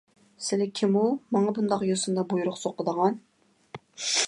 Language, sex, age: Uyghur, female, 30-39